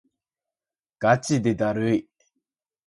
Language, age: Japanese, 19-29